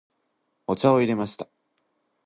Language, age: Japanese, under 19